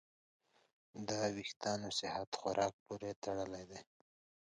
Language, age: Pashto, 19-29